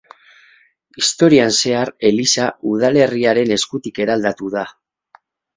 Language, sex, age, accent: Basque, male, 40-49, Mendebalekoa (Araba, Bizkaia, Gipuzkoako mendebaleko herri batzuk)